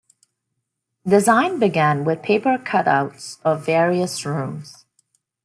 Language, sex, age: English, female, 40-49